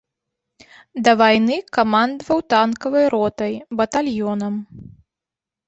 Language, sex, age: Belarusian, female, 30-39